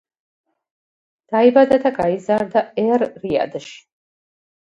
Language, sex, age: Georgian, female, 50-59